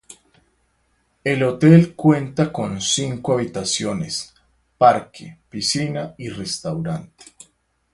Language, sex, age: Spanish, male, 19-29